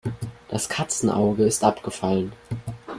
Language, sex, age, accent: German, male, under 19, Deutschland Deutsch